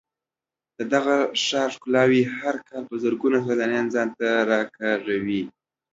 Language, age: Pashto, under 19